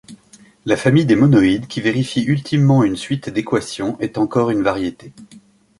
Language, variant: French, Français de métropole